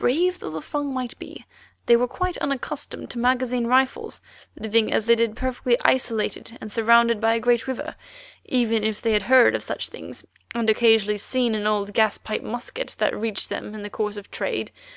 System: none